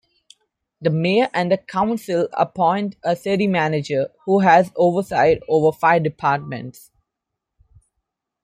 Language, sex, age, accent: English, male, 19-29, India and South Asia (India, Pakistan, Sri Lanka)